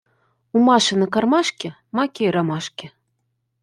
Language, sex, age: Russian, female, 30-39